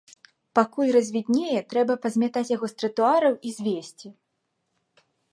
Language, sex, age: Belarusian, female, 19-29